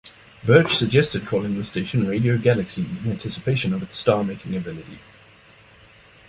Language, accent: English, Southern African (South Africa, Zimbabwe, Namibia)